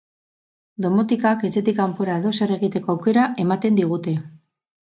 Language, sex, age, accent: Basque, female, 50-59, Mendebalekoa (Araba, Bizkaia, Gipuzkoako mendebaleko herri batzuk)